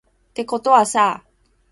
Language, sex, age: Japanese, female, 40-49